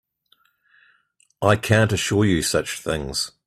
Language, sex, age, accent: English, male, 40-49, New Zealand English